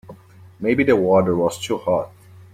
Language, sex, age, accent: English, male, 19-29, United States English